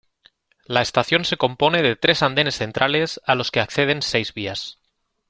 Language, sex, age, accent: Spanish, male, 30-39, España: Centro-Sur peninsular (Madrid, Toledo, Castilla-La Mancha)